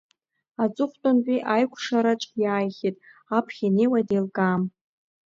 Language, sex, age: Abkhazian, female, under 19